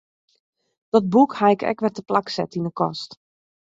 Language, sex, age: Western Frisian, female, 30-39